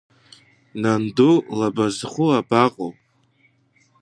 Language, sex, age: Abkhazian, female, 19-29